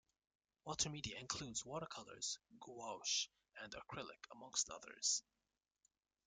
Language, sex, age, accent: English, male, 19-29, United States English